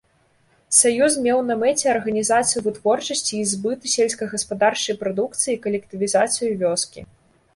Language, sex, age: Belarusian, female, 19-29